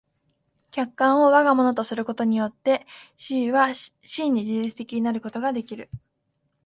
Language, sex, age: Japanese, female, 19-29